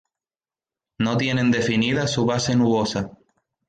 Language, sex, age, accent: Spanish, male, 19-29, España: Islas Canarias